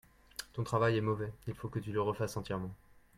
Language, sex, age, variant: French, male, 30-39, Français de métropole